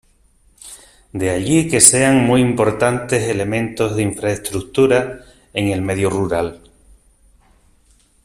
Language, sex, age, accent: Spanish, male, 50-59, España: Sur peninsular (Andalucia, Extremadura, Murcia)